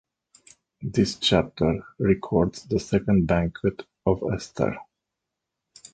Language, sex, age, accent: English, male, 30-39, United States English